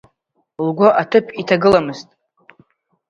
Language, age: Abkhazian, under 19